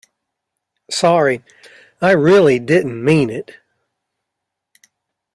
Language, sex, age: English, male, 50-59